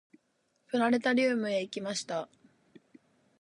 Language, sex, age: Japanese, female, 19-29